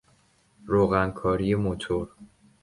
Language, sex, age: Persian, male, under 19